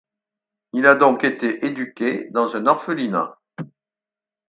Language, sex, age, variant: French, male, 60-69, Français de métropole